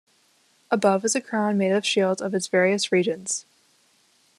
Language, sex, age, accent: English, female, under 19, United States English